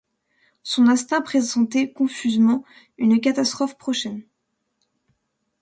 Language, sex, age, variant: French, male, 40-49, Français de métropole